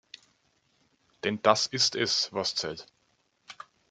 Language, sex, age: German, male, 30-39